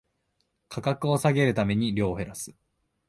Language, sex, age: Japanese, male, 19-29